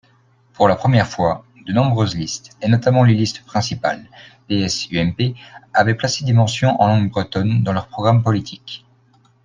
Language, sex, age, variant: French, male, 19-29, Français de métropole